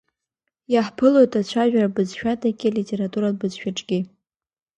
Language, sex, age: Abkhazian, female, under 19